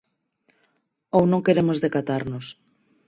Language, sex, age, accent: Galician, female, 19-29, Normativo (estándar)